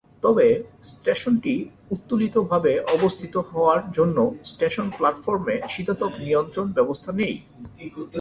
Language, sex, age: Bengali, male, 30-39